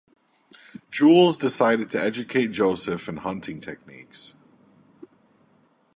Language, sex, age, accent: English, male, 30-39, United States English